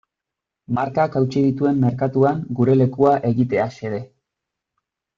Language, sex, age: Basque, male, 30-39